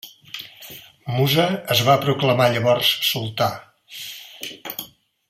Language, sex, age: Catalan, male, 50-59